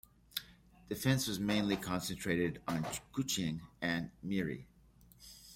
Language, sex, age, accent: English, male, 50-59, United States English